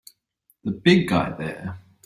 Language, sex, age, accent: English, male, 30-39, Australian English